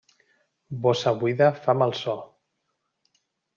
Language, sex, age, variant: Catalan, male, 30-39, Central